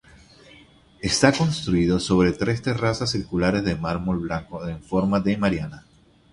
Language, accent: Spanish, Caribe: Cuba, Venezuela, Puerto Rico, República Dominicana, Panamá, Colombia caribeña, México caribeño, Costa del golfo de México